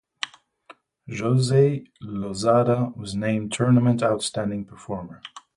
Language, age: English, 40-49